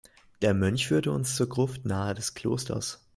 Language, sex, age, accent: German, male, 19-29, Deutschland Deutsch